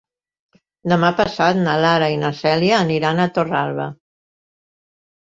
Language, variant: Catalan, Central